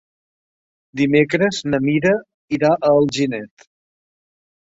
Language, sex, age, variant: Catalan, male, 60-69, Central